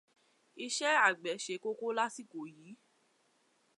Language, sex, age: Yoruba, female, 19-29